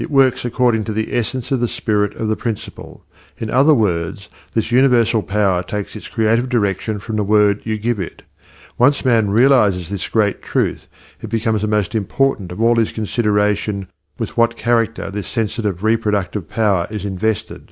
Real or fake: real